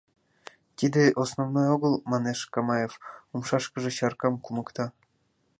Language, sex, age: Mari, female, 19-29